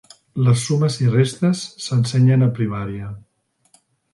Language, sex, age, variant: Catalan, male, 50-59, Central